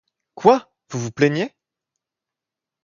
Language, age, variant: French, 19-29, Français de métropole